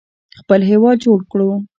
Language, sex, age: Pashto, female, under 19